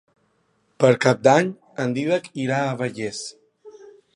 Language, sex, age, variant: Catalan, male, 19-29, Central